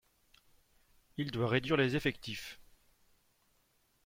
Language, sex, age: French, male, 40-49